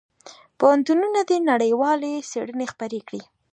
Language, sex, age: Pashto, female, 19-29